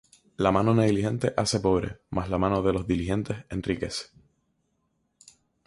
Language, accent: Spanish, España: Islas Canarias